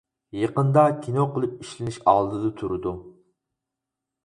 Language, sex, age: Uyghur, male, 19-29